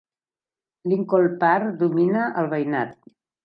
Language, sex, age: Catalan, female, 70-79